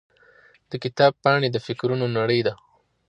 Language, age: Pashto, 30-39